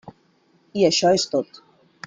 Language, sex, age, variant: Catalan, female, 40-49, Central